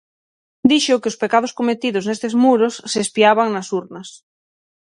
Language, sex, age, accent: Galician, female, 19-29, Oriental (común en zona oriental); Normativo (estándar)